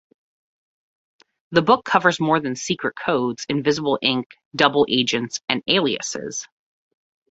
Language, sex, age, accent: English, female, 30-39, United States English